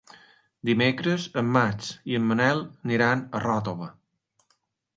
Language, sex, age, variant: Catalan, male, 40-49, Balear